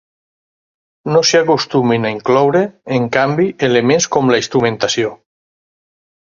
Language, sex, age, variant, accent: Catalan, male, 50-59, Valencià meridional, valencià